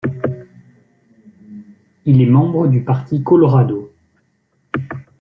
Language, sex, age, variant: French, male, 30-39, Français de métropole